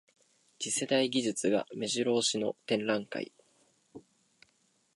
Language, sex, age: Japanese, male, 19-29